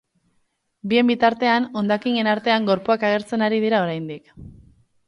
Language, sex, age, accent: Basque, female, 19-29, Mendebalekoa (Araba, Bizkaia, Gipuzkoako mendebaleko herri batzuk)